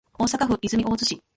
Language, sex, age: Japanese, female, 19-29